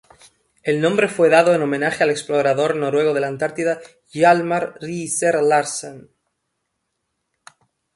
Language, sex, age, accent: Spanish, male, 19-29, España: Sur peninsular (Andalucia, Extremadura, Murcia)